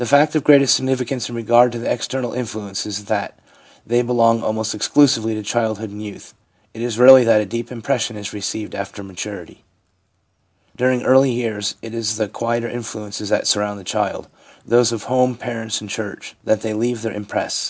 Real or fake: real